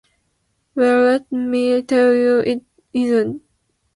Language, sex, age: English, female, 19-29